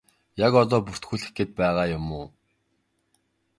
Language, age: Mongolian, 19-29